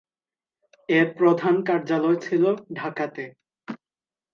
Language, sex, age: Bengali, male, 19-29